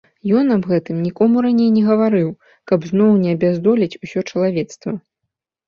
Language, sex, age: Belarusian, female, 30-39